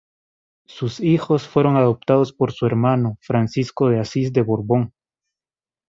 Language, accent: Spanish, América central